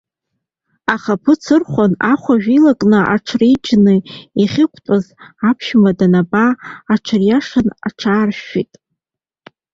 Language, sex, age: Abkhazian, female, 30-39